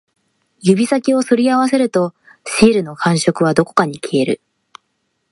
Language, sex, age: Japanese, female, 19-29